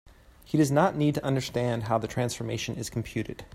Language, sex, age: English, male, 30-39